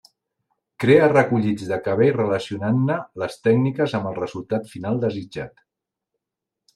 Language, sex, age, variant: Catalan, male, 40-49, Central